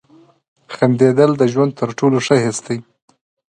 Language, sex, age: Pashto, female, 19-29